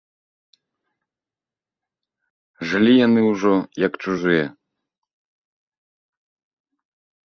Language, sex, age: Belarusian, male, 30-39